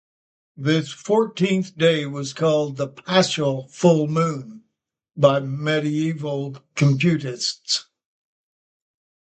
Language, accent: English, United States English